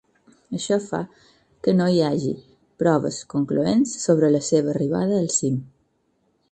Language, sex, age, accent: Catalan, female, 40-49, mallorquí